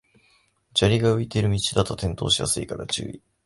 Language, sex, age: Japanese, male, 19-29